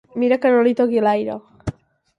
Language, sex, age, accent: Catalan, female, under 19, gironí